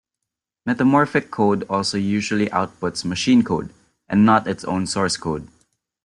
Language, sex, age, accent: English, male, 19-29, Filipino